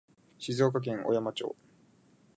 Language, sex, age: Japanese, male, 19-29